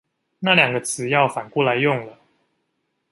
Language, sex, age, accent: Chinese, male, 19-29, 出生地：臺北市